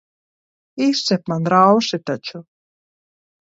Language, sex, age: Latvian, female, 30-39